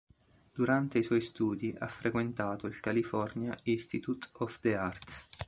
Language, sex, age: Italian, male, 30-39